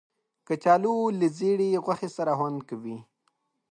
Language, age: Pashto, 19-29